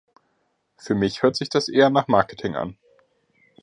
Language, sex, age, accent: German, male, 30-39, Deutschland Deutsch